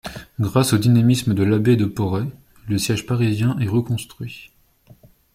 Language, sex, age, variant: French, male, 19-29, Français de métropole